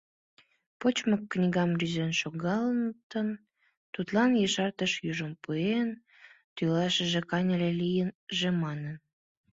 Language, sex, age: Mari, female, under 19